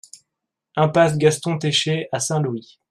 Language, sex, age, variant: French, male, 19-29, Français de métropole